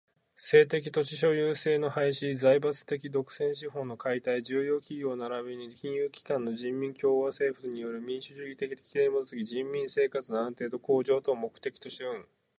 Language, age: Japanese, 30-39